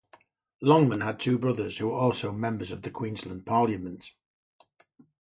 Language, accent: English, England English